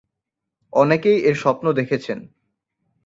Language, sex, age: Bengali, male, 19-29